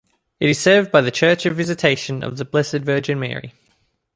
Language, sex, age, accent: English, male, 19-29, Australian English